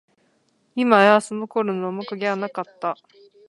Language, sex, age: Japanese, female, 19-29